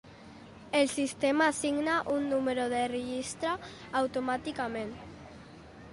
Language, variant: Catalan, Septentrional